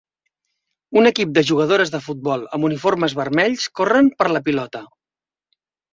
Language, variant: Catalan, Central